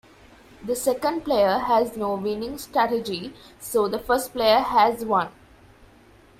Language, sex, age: English, female, 19-29